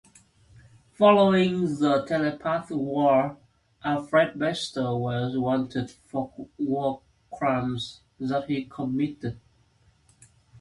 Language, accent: English, United States English